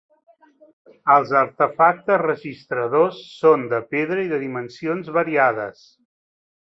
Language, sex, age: Catalan, male, 40-49